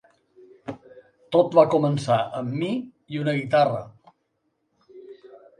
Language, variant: Catalan, Balear